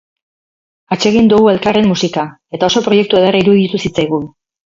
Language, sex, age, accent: Basque, female, 50-59, Erdialdekoa edo Nafarra (Gipuzkoa, Nafarroa)